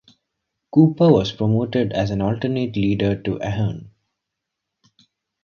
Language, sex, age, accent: English, male, 30-39, India and South Asia (India, Pakistan, Sri Lanka)